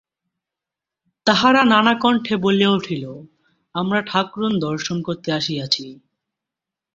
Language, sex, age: Bengali, male, 19-29